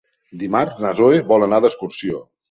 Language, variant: Catalan, Central